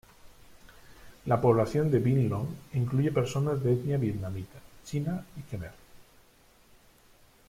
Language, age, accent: Spanish, 40-49, España: Centro-Sur peninsular (Madrid, Toledo, Castilla-La Mancha)